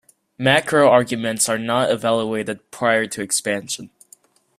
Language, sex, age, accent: English, male, under 19, United States English